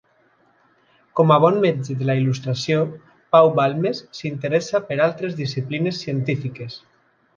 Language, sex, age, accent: Catalan, male, 30-39, valencià